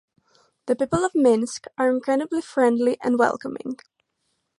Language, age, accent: English, 19-29, United States English